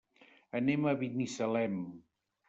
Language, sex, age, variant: Catalan, male, 60-69, Septentrional